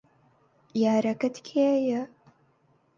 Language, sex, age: Central Kurdish, female, under 19